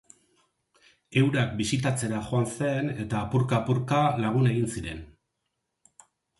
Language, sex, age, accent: Basque, male, 50-59, Erdialdekoa edo Nafarra (Gipuzkoa, Nafarroa)